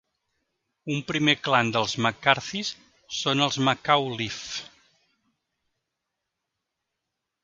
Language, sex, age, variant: Catalan, male, 50-59, Central